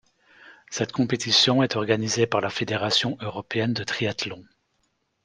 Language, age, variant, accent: French, 30-39, Français d'Europe, Français de Belgique